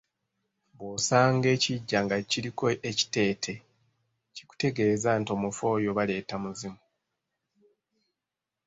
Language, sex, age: Ganda, male, 90+